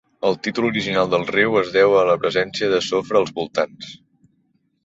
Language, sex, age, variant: Catalan, male, 30-39, Central